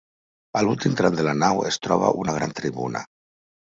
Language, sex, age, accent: Catalan, male, 50-59, valencià